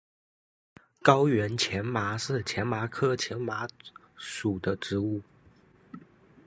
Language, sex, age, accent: Chinese, male, 19-29, 出生地：福建省